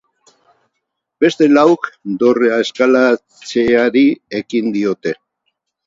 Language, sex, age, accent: Basque, male, 70-79, Mendebalekoa (Araba, Bizkaia, Gipuzkoako mendebaleko herri batzuk)